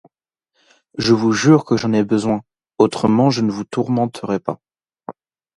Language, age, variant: French, under 19, Français de métropole